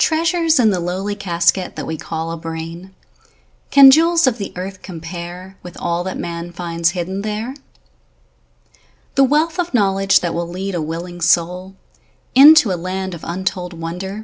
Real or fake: real